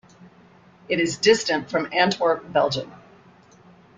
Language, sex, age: English, female, 60-69